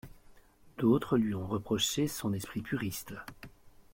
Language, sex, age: French, male, 30-39